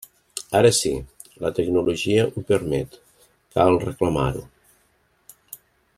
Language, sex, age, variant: Catalan, male, 19-29, Nord-Occidental